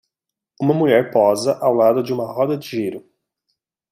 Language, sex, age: Portuguese, male, 19-29